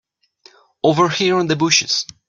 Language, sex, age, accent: English, male, 30-39, United States English